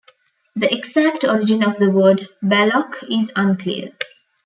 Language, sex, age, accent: English, female, 19-29, India and South Asia (India, Pakistan, Sri Lanka)